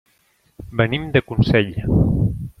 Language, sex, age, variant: Catalan, male, 40-49, Central